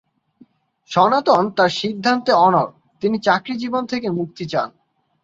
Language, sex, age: Bengali, male, 19-29